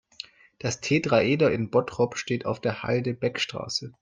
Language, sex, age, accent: German, male, 19-29, Deutschland Deutsch